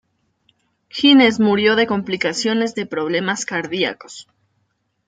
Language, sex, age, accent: Spanish, female, 30-39, América central